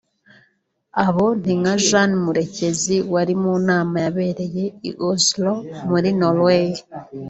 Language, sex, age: Kinyarwanda, female, under 19